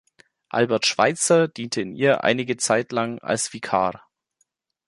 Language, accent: German, Deutschland Deutsch